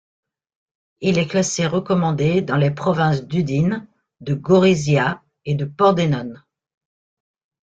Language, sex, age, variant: French, female, 50-59, Français de métropole